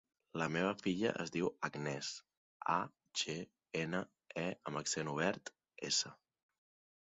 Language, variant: Catalan, Central